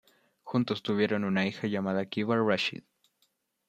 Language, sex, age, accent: Spanish, male, under 19, Chileno: Chile, Cuyo